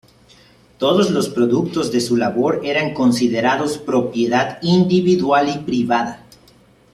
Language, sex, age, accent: Spanish, male, 30-39, México